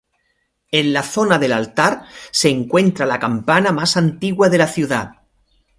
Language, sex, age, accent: Spanish, male, 50-59, España: Sur peninsular (Andalucia, Extremadura, Murcia)